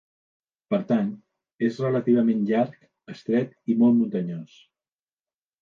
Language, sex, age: Catalan, male, 60-69